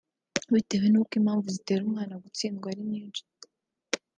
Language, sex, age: Kinyarwanda, female, under 19